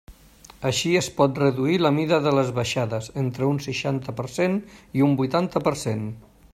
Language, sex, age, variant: Catalan, male, 60-69, Nord-Occidental